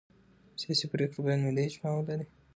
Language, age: Pashto, 19-29